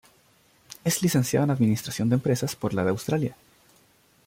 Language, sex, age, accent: Spanish, male, 19-29, Chileno: Chile, Cuyo